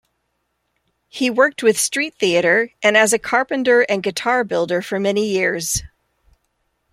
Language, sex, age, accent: English, female, 50-59, United States English